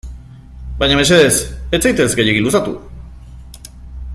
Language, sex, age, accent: Basque, male, 50-59, Mendebalekoa (Araba, Bizkaia, Gipuzkoako mendebaleko herri batzuk)